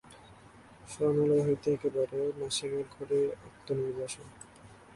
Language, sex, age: Bengali, male, 19-29